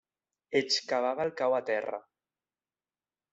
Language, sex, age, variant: Catalan, male, under 19, Septentrional